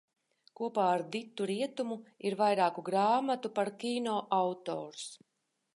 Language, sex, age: Latvian, female, 40-49